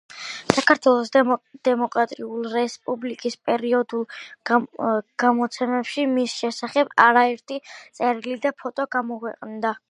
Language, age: Georgian, under 19